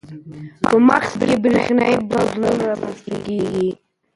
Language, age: Pashto, 19-29